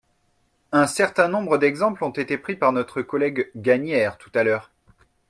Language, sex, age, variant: French, male, 30-39, Français de métropole